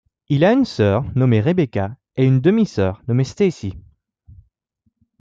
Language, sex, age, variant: French, male, 19-29, Français de métropole